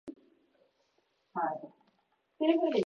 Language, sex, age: Japanese, male, 19-29